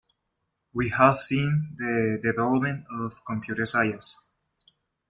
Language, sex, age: English, male, 19-29